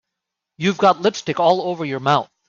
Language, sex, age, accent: English, male, 30-39, United States English